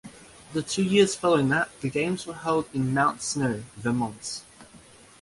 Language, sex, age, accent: English, male, under 19, Australian English